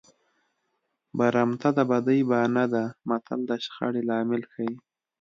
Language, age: Pashto, 19-29